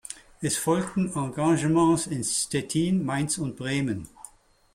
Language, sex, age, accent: German, male, 70-79, Schweizerdeutsch